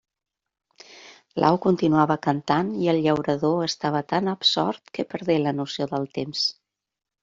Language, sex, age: Catalan, female, 40-49